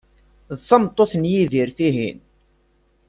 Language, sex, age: Kabyle, male, 30-39